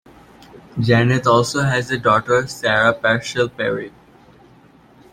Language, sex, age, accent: English, male, under 19, United States English